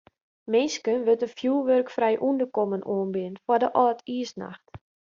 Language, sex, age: Western Frisian, female, 30-39